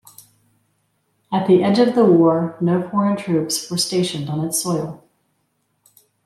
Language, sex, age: English, female, 50-59